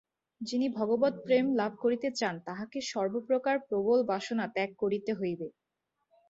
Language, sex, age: Bengali, female, 19-29